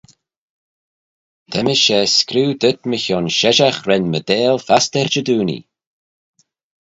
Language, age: Manx, 40-49